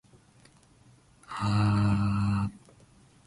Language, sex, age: Japanese, male, 19-29